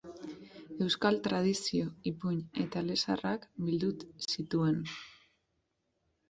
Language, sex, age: Basque, female, 30-39